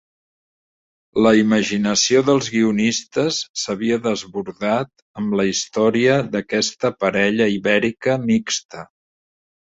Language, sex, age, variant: Catalan, male, 60-69, Central